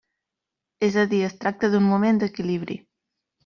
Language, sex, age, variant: Catalan, female, 19-29, Central